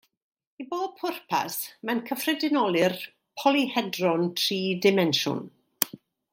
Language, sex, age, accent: Welsh, female, 60-69, Y Deyrnas Unedig Cymraeg